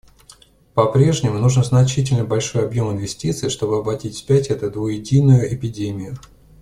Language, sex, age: Russian, male, 30-39